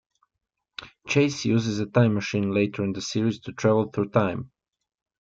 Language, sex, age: English, male, 19-29